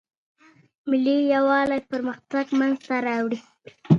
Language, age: Pashto, 30-39